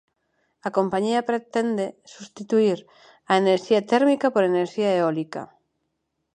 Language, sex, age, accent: Galician, female, 30-39, Neofalante